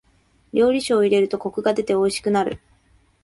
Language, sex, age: Japanese, female, 19-29